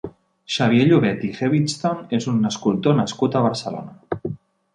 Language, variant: Catalan, Central